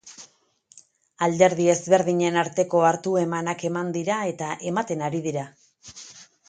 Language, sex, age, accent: Basque, female, 30-39, Mendebalekoa (Araba, Bizkaia, Gipuzkoako mendebaleko herri batzuk)